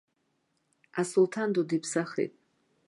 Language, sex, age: Abkhazian, female, 50-59